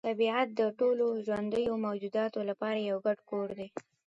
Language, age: Pashto, under 19